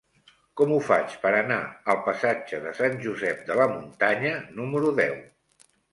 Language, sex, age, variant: Catalan, male, 60-69, Central